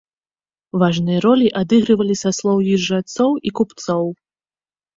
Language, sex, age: Belarusian, female, 19-29